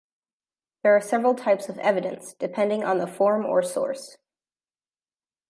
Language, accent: English, United States English